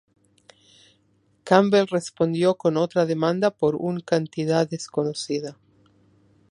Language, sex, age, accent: Spanish, female, 50-59, Rioplatense: Argentina, Uruguay, este de Bolivia, Paraguay